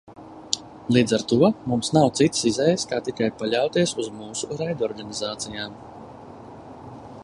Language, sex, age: Latvian, male, 30-39